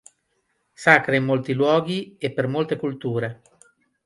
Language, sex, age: Italian, male, 40-49